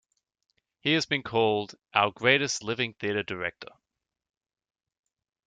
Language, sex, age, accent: English, male, 19-29, Australian English